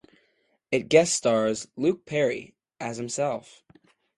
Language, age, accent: English, under 19, United States English